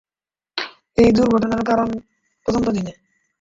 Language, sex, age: Bengali, male, 19-29